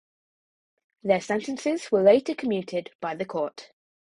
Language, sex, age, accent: English, male, under 19, England English